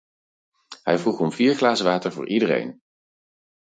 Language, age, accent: Dutch, 30-39, Nederlands Nederlands